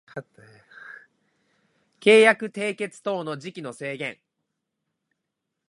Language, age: Japanese, 19-29